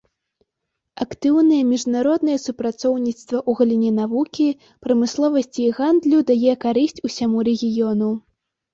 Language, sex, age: Belarusian, female, under 19